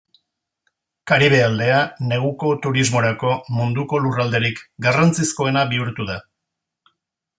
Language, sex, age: Basque, male, 50-59